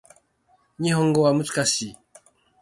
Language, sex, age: Japanese, male, 50-59